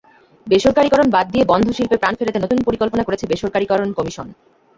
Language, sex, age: Bengali, female, 19-29